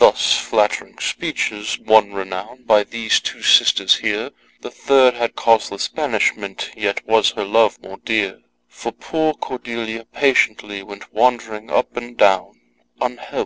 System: none